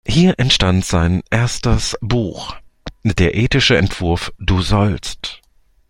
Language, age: German, 30-39